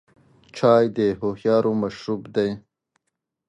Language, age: Pashto, 19-29